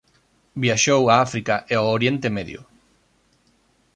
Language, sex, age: Galician, male, 30-39